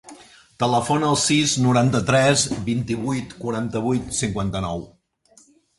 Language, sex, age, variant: Catalan, male, 50-59, Central